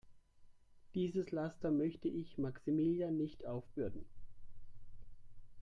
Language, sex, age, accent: German, male, 30-39, Deutschland Deutsch